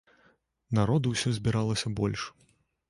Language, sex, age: Belarusian, male, 30-39